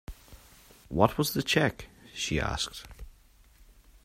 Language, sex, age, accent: English, male, 30-39, Irish English